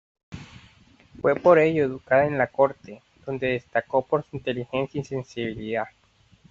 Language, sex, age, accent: Spanish, male, 19-29, Caribe: Cuba, Venezuela, Puerto Rico, República Dominicana, Panamá, Colombia caribeña, México caribeño, Costa del golfo de México